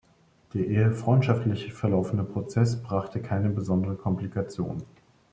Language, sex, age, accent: German, male, 30-39, Deutschland Deutsch